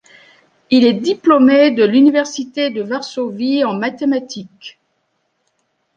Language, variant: French, Français de métropole